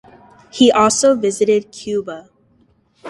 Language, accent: English, United States English